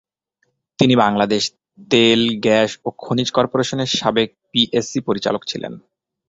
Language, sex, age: Bengali, male, 19-29